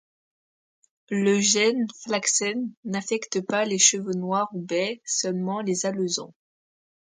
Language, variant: French, Français de métropole